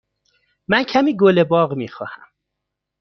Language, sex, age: Persian, male, 30-39